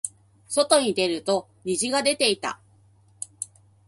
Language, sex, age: Japanese, female, 30-39